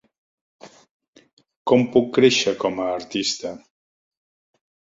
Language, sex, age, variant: Catalan, male, 60-69, Septentrional